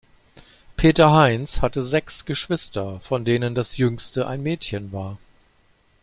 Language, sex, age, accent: German, male, 50-59, Deutschland Deutsch